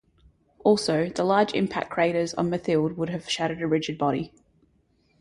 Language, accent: English, Australian English